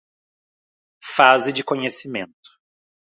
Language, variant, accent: Portuguese, Portuguese (Brasil), Gaucho